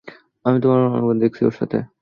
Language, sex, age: Bengali, male, 19-29